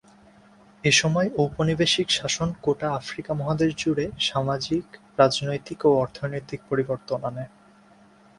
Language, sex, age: Bengali, male, 19-29